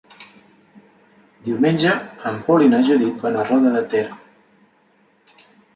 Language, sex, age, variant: Catalan, male, 40-49, Central